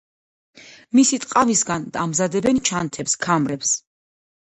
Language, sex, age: Georgian, female, 40-49